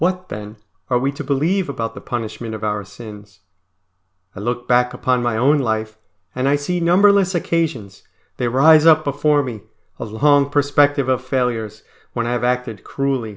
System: none